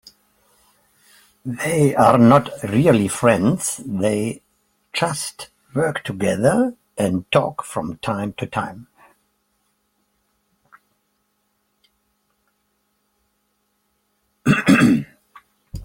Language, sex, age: English, male, 60-69